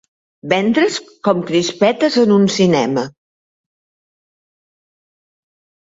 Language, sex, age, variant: Catalan, female, 70-79, Central